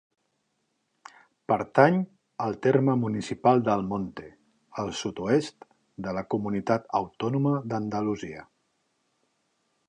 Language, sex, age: Catalan, male, 40-49